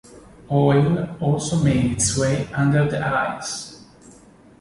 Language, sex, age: English, male, 19-29